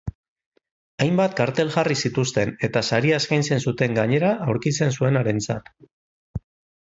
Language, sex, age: Basque, male, 40-49